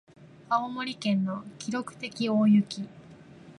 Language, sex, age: Japanese, female, 19-29